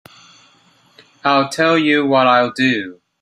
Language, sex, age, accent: English, male, 30-39, United States English